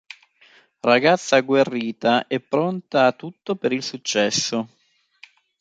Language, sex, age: Italian, male, 30-39